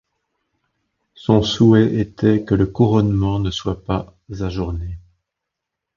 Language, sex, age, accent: French, male, 50-59, Français de Belgique; Français de Suisse